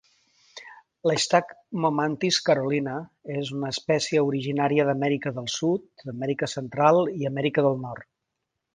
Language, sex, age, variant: Catalan, male, 50-59, Central